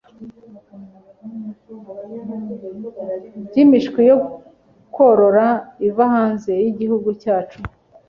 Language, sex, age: Kinyarwanda, male, 19-29